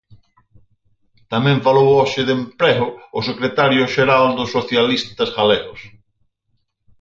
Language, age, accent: Galician, 50-59, Atlántico (seseo e gheada)